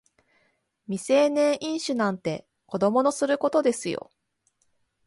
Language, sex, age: Japanese, female, 30-39